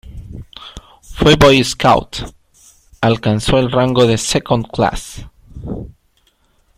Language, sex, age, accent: Spanish, male, 40-49, Andino-Pacífico: Colombia, Perú, Ecuador, oeste de Bolivia y Venezuela andina